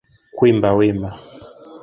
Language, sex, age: Swahili, male, 30-39